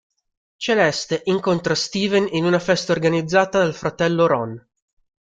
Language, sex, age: Italian, male, 30-39